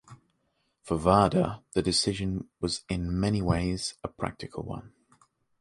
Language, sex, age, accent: English, male, under 19, England English